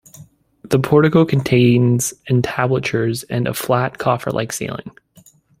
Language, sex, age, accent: English, male, 19-29, United States English